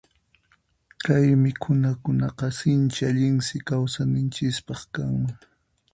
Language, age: Puno Quechua, 19-29